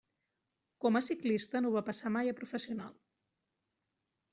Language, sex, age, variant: Catalan, female, 40-49, Central